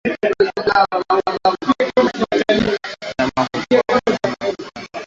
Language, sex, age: Swahili, male, 19-29